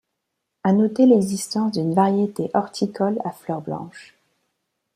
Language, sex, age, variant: French, female, 19-29, Français de métropole